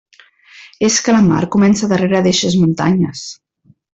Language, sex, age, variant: Catalan, female, 40-49, Central